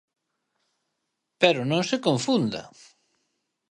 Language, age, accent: Galician, 40-49, Atlántico (seseo e gheada)